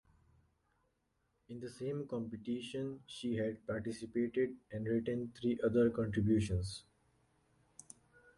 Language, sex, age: English, male, 30-39